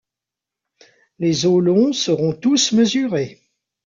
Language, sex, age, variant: French, male, 40-49, Français de métropole